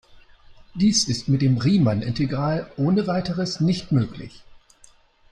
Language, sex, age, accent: German, male, 60-69, Deutschland Deutsch